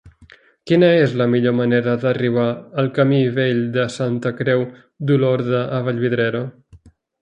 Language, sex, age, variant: Catalan, male, 30-39, Central